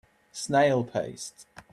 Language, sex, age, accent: English, male, 19-29, England English